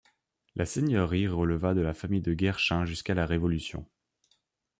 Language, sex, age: French, male, under 19